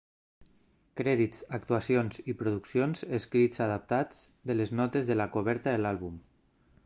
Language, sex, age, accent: Catalan, male, 40-49, valencià